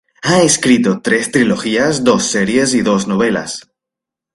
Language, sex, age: Spanish, male, 19-29